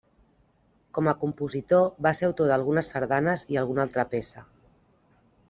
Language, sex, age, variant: Catalan, female, 50-59, Central